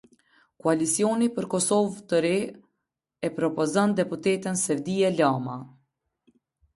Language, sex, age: Albanian, female, 30-39